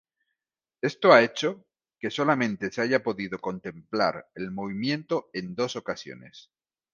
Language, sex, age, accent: Spanish, male, 50-59, España: Sur peninsular (Andalucia, Extremadura, Murcia)